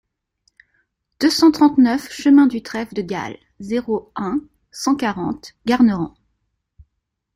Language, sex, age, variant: French, female, 30-39, Français de métropole